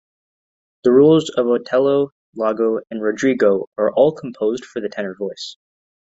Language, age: English, under 19